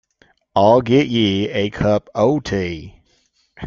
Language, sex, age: English, male, 30-39